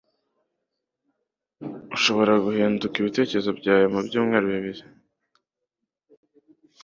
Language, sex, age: Kinyarwanda, male, under 19